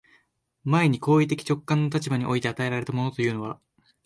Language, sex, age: Japanese, male, 19-29